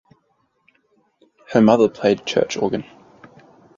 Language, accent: English, Australian English